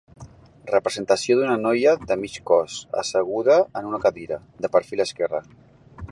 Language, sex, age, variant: Catalan, male, 40-49, Central